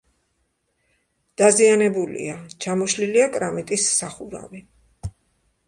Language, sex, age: Georgian, female, 60-69